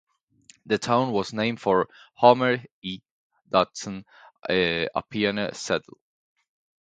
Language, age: English, 19-29